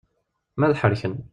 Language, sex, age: Kabyle, male, 19-29